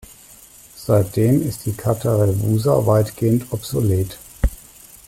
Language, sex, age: German, male, 40-49